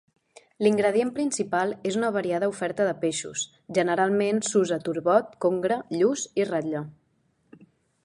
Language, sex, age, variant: Catalan, female, 19-29, Central